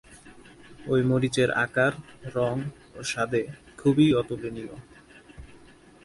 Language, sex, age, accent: Bengali, male, 19-29, Standard Bengali